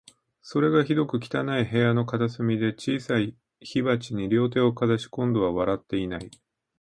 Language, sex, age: Japanese, male, 50-59